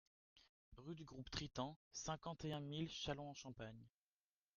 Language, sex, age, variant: French, male, 19-29, Français de métropole